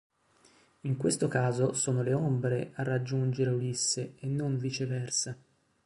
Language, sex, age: Italian, male, 40-49